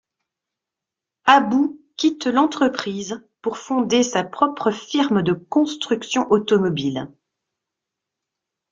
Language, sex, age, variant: French, female, 50-59, Français de métropole